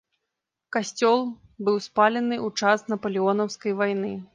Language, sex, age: Belarusian, female, 19-29